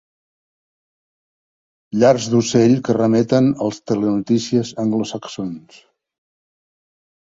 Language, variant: Catalan, Central